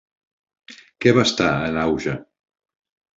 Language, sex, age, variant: Catalan, male, 60-69, Central